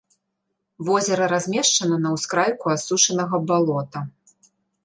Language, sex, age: Belarusian, female, 30-39